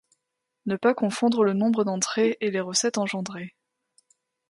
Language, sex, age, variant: French, female, 19-29, Français d'Europe